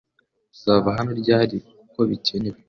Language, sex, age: Kinyarwanda, male, under 19